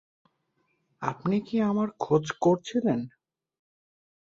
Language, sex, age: Bengali, male, 19-29